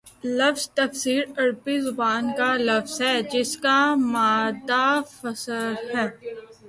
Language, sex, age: Urdu, female, 19-29